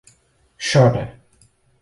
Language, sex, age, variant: Portuguese, male, 30-39, Portuguese (Portugal)